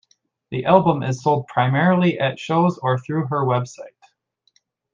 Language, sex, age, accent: English, male, 19-29, United States English